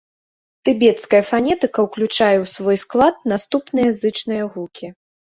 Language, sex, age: Belarusian, female, 19-29